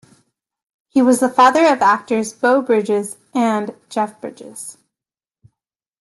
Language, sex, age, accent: English, female, 19-29, Canadian English